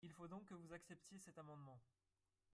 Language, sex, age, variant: French, male, 19-29, Français de métropole